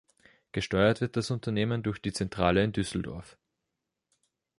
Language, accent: German, Österreichisches Deutsch